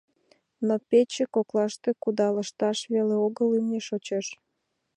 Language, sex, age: Mari, female, 19-29